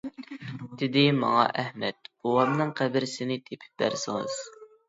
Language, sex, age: Uyghur, female, under 19